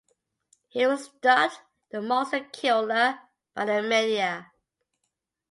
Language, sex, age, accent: English, female, 40-49, Scottish English